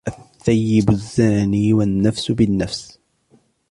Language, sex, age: Arabic, male, 19-29